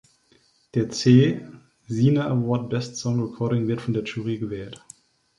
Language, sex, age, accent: German, male, 30-39, Deutschland Deutsch